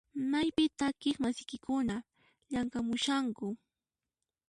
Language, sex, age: Puno Quechua, female, 19-29